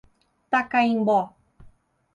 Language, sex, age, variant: Portuguese, female, 40-49, Portuguese (Brasil)